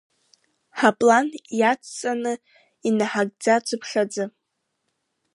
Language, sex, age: Abkhazian, female, under 19